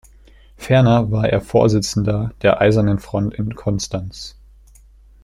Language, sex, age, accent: German, male, under 19, Deutschland Deutsch